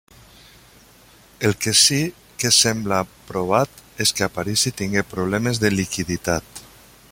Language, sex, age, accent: Catalan, male, 50-59, valencià